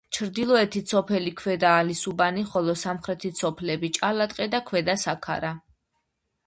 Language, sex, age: Georgian, female, 30-39